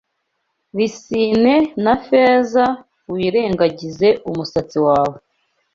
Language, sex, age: Kinyarwanda, female, 19-29